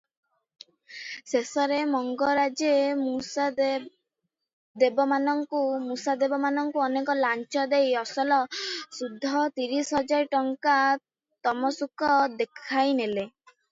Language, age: Odia, 50-59